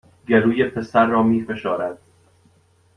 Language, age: Persian, 19-29